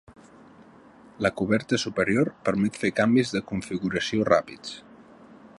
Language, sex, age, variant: Catalan, male, 40-49, Central